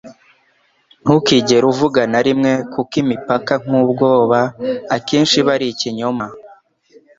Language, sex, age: Kinyarwanda, male, 19-29